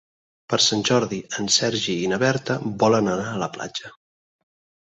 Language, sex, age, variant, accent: Catalan, male, 30-39, Central, Barcelona